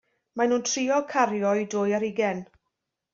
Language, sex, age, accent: Welsh, female, 40-49, Y Deyrnas Unedig Cymraeg